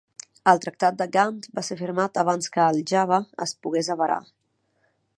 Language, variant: Catalan, Central